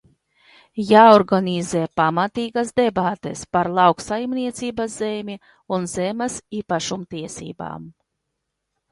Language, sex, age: Latvian, female, 40-49